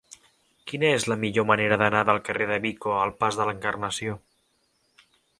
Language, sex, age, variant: Catalan, male, 19-29, Central